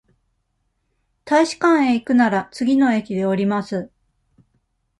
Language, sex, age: Japanese, female, 40-49